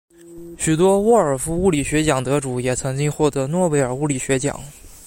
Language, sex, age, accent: Chinese, male, 19-29, 出生地：江苏省